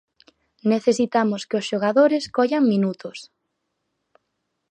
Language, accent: Galician, Oriental (común en zona oriental); Normativo (estándar)